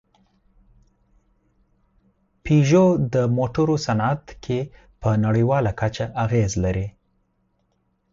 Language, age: Pashto, 30-39